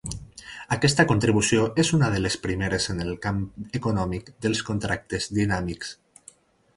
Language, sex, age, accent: Catalan, male, 19-29, valencià